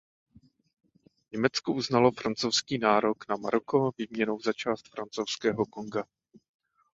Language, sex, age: Czech, male, 30-39